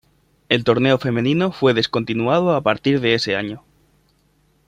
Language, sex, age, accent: Spanish, male, 19-29, España: Centro-Sur peninsular (Madrid, Toledo, Castilla-La Mancha)